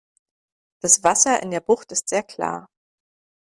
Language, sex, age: German, female, 30-39